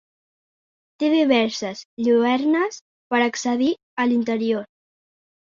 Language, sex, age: Catalan, female, 40-49